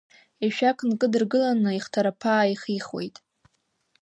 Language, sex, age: Abkhazian, female, under 19